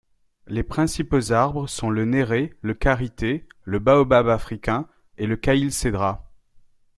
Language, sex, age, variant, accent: French, male, 40-49, Français des départements et régions d'outre-mer, Français de La Réunion